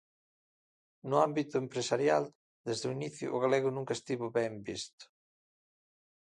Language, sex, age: Galician, male, 50-59